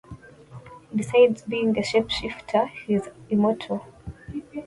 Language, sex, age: English, female, 19-29